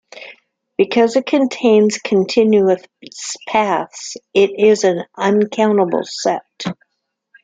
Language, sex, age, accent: English, female, 50-59, United States English